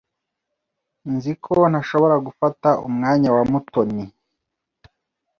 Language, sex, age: Kinyarwanda, male, 30-39